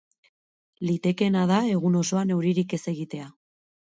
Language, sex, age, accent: Basque, female, 19-29, Mendebalekoa (Araba, Bizkaia, Gipuzkoako mendebaleko herri batzuk)